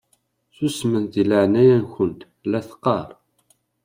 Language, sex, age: Kabyle, male, 30-39